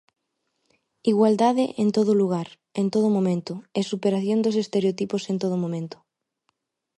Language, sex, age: Galician, female, 19-29